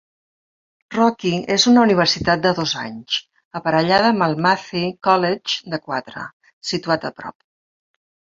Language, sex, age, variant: Catalan, female, 50-59, Central